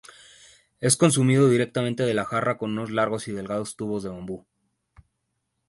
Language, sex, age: Spanish, male, 30-39